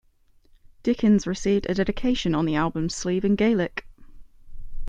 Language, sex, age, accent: English, female, 19-29, England English